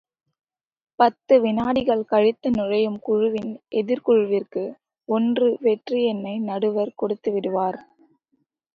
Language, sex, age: Tamil, female, 19-29